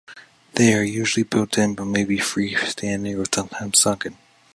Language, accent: English, United States English